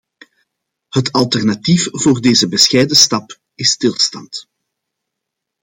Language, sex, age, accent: Dutch, male, 40-49, Belgisch Nederlands